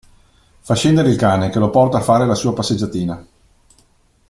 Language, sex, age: Italian, male, 40-49